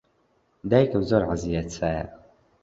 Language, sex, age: Central Kurdish, male, 19-29